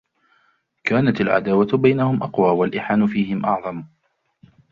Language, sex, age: Arabic, male, 30-39